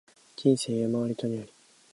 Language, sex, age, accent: Japanese, male, 19-29, 標準語